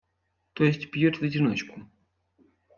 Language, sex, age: Russian, male, 19-29